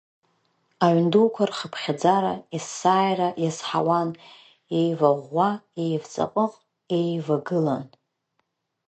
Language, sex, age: Abkhazian, female, 30-39